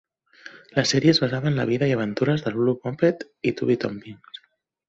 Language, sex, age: Catalan, female, 30-39